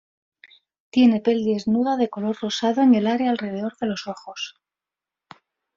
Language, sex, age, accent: Spanish, female, 40-49, España: Sur peninsular (Andalucia, Extremadura, Murcia)